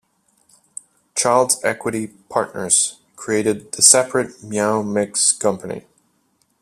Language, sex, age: English, male, 19-29